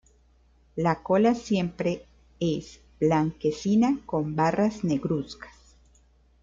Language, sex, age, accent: Spanish, female, 30-39, Caribe: Cuba, Venezuela, Puerto Rico, República Dominicana, Panamá, Colombia caribeña, México caribeño, Costa del golfo de México